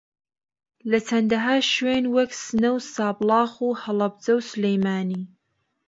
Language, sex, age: Central Kurdish, female, 19-29